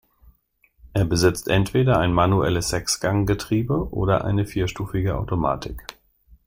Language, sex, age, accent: German, male, 40-49, Deutschland Deutsch